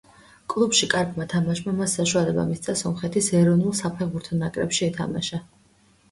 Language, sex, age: Georgian, female, 19-29